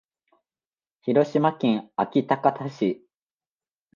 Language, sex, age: Japanese, male, 19-29